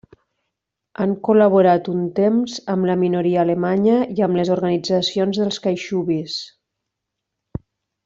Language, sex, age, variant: Catalan, female, 40-49, Nord-Occidental